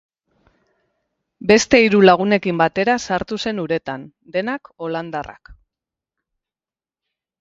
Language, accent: Basque, Mendebalekoa (Araba, Bizkaia, Gipuzkoako mendebaleko herri batzuk)